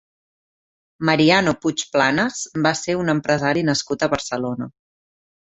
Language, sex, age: Catalan, female, 30-39